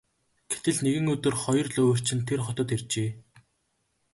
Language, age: Mongolian, 19-29